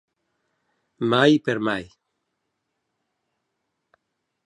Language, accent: Catalan, valencià